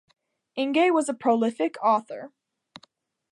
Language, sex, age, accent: English, female, under 19, United States English